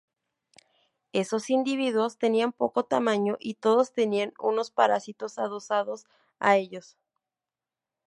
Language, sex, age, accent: Spanish, female, 19-29, México